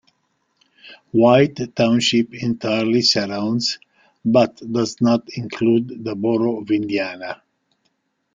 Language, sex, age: English, male, 60-69